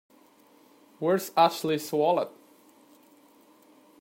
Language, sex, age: English, male, 19-29